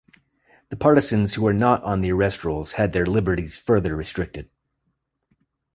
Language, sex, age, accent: English, male, 30-39, United States English